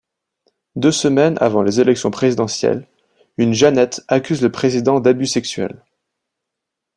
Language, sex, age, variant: French, male, 19-29, Français de métropole